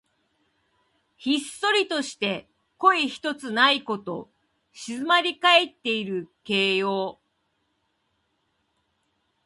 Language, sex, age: Japanese, female, 50-59